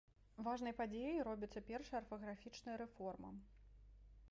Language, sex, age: Belarusian, female, 30-39